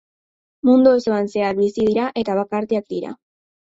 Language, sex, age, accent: Basque, female, under 19, Mendebalekoa (Araba, Bizkaia, Gipuzkoako mendebaleko herri batzuk)